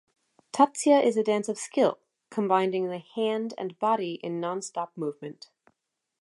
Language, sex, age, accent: English, female, 30-39, United States English